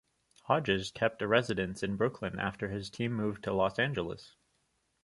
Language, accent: English, Canadian English